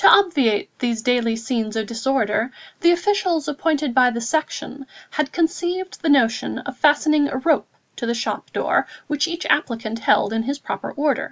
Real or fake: real